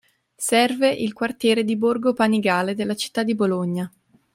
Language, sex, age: Italian, female, 19-29